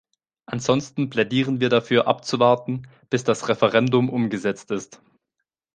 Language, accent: German, Deutschland Deutsch